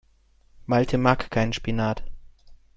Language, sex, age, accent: German, male, 30-39, Deutschland Deutsch